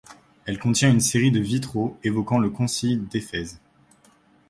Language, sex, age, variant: French, male, 19-29, Français de métropole